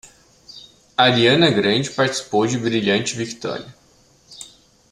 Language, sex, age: Portuguese, male, 19-29